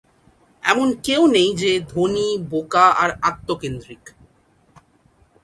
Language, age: Bengali, 19-29